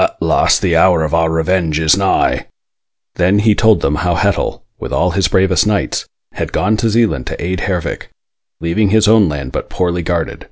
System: none